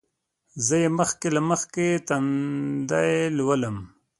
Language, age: Pashto, 19-29